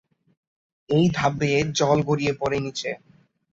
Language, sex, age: Bengali, male, under 19